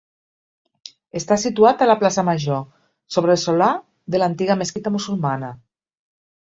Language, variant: Catalan, Nord-Occidental